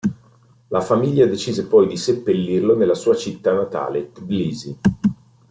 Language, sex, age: Italian, male, 40-49